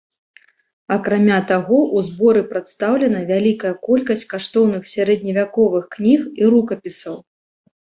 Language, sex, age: Belarusian, female, 30-39